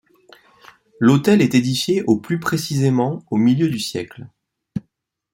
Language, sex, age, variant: French, male, 30-39, Français de métropole